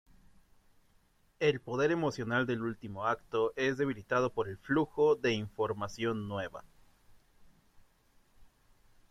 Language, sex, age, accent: Spanish, male, 30-39, México